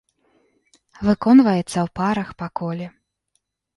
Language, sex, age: Belarusian, female, 19-29